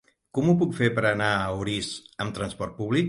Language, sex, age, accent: Catalan, male, 50-59, occidental